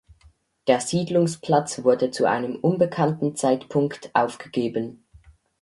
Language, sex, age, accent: German, male, under 19, Schweizerdeutsch